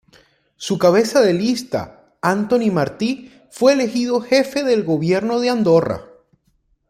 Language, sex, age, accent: Spanish, male, 30-39, Caribe: Cuba, Venezuela, Puerto Rico, República Dominicana, Panamá, Colombia caribeña, México caribeño, Costa del golfo de México